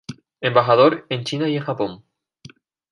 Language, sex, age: Spanish, female, 19-29